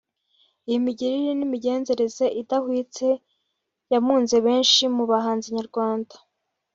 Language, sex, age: Kinyarwanda, female, 19-29